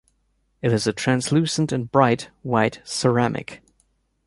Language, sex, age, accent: English, male, 30-39, United States English